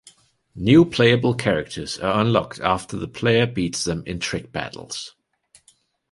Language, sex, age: English, male, 30-39